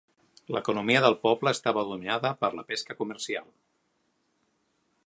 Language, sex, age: Catalan, male, 50-59